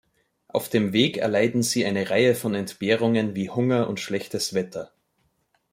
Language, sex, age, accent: German, male, 30-39, Österreichisches Deutsch